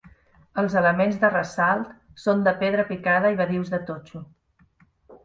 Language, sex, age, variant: Catalan, female, 50-59, Central